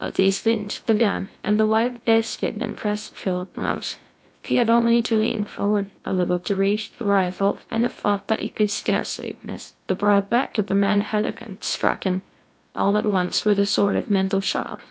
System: TTS, GlowTTS